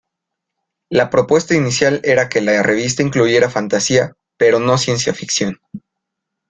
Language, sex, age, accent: Spanish, male, 19-29, México